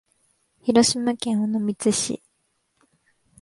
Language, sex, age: Japanese, female, 19-29